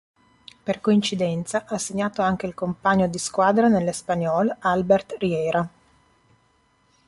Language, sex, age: Italian, female, 40-49